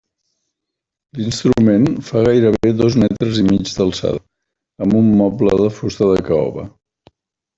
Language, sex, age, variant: Catalan, male, 50-59, Central